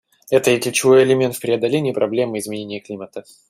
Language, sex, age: Russian, male, 19-29